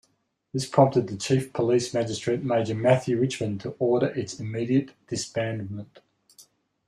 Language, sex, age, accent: English, male, 50-59, Australian English